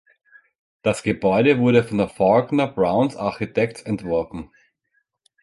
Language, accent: German, Österreichisches Deutsch